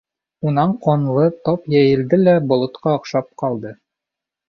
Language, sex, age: Bashkir, male, 19-29